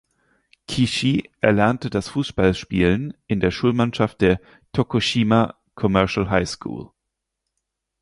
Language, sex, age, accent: German, male, 19-29, Deutschland Deutsch